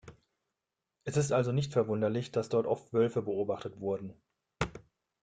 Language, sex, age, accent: German, male, 30-39, Deutschland Deutsch